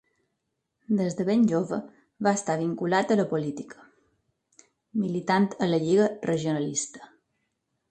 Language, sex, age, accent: Catalan, female, 40-49, mallorquí